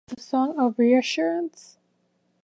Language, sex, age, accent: English, female, under 19, United States English